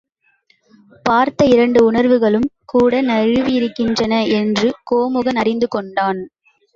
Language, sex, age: Tamil, female, under 19